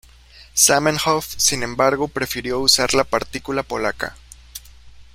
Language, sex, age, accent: Spanish, male, 19-29, México